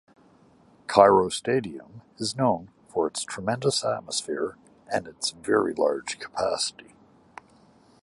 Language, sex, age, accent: English, male, 50-59, Canadian English